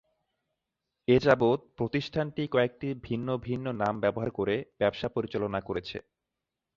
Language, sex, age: Bengali, male, 19-29